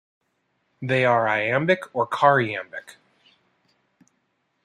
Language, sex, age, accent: English, male, 30-39, United States English